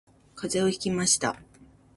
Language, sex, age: Japanese, female, 30-39